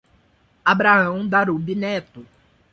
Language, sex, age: Portuguese, male, 19-29